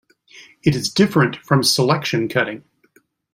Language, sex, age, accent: English, male, 60-69, United States English